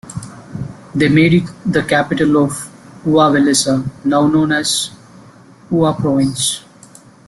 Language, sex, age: English, male, 40-49